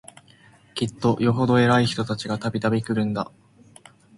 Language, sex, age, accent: Japanese, male, 19-29, 標準語